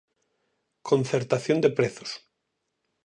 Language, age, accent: Galician, 40-49, Normativo (estándar)